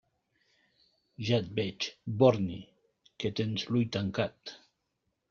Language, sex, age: Catalan, male, 50-59